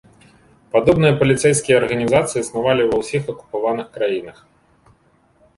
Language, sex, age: Belarusian, male, 40-49